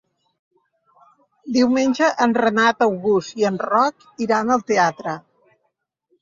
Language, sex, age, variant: Catalan, female, 60-69, Central